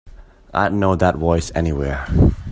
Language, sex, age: English, male, 19-29